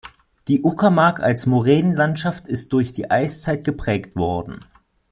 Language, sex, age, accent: German, male, 19-29, Deutschland Deutsch